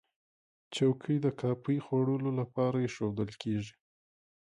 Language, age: Pashto, 40-49